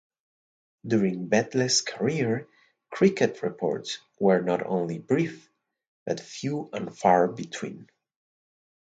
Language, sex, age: English, male, 19-29